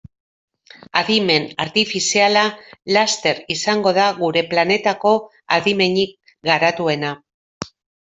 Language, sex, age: Basque, female, 40-49